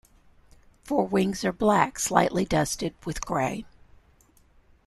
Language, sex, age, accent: English, female, 60-69, United States English